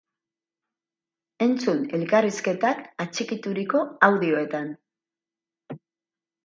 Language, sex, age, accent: Basque, female, 40-49, Mendebalekoa (Araba, Bizkaia, Gipuzkoako mendebaleko herri batzuk)